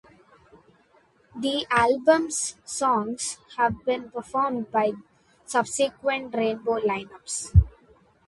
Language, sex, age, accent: English, female, under 19, India and South Asia (India, Pakistan, Sri Lanka)